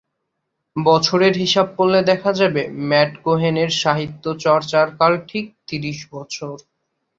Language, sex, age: Bengali, male, 19-29